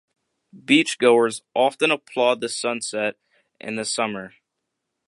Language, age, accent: English, under 19, United States English